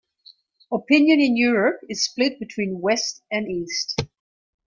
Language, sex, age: English, female, 50-59